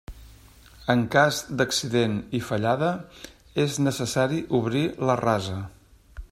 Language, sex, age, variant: Catalan, male, 50-59, Central